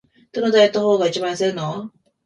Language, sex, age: Japanese, female, 19-29